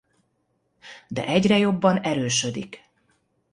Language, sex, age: Hungarian, female, 50-59